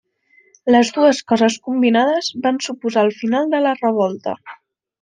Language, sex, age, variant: Catalan, female, under 19, Central